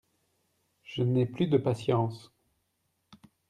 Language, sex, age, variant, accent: French, male, 30-39, Français d'Europe, Français de Belgique